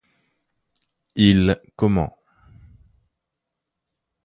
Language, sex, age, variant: French, male, 30-39, Français de métropole